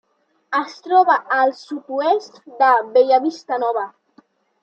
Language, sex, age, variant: Catalan, male, under 19, Central